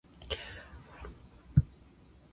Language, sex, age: English, female, 19-29